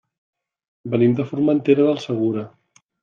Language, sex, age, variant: Catalan, male, 50-59, Central